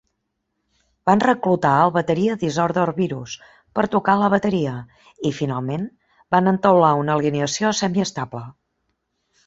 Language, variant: Catalan, Central